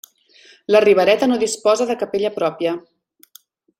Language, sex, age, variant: Catalan, female, 30-39, Central